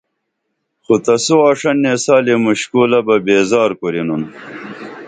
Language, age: Dameli, 50-59